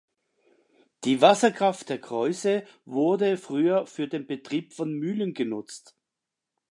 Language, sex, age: German, male, 50-59